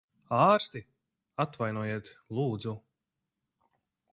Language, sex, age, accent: Latvian, male, 30-39, bez akcenta